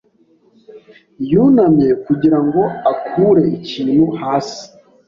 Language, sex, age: Kinyarwanda, male, 19-29